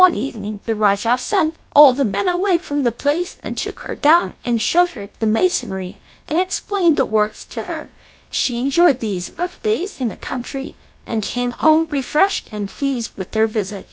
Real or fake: fake